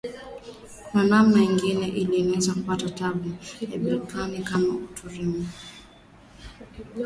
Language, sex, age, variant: Swahili, female, 19-29, Kiswahili Sanifu (EA)